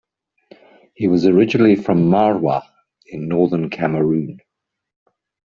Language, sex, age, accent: English, male, 50-59, England English